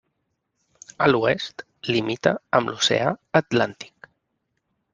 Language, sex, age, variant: Catalan, male, 30-39, Central